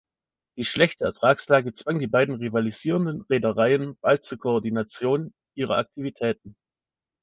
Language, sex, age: German, male, 30-39